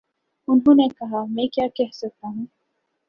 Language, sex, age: Urdu, female, 19-29